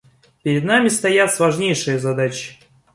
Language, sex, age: Russian, male, 19-29